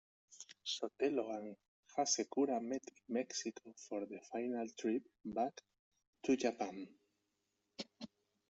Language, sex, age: English, male, 40-49